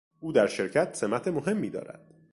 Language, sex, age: Persian, male, 30-39